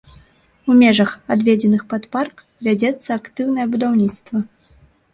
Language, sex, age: Belarusian, female, 19-29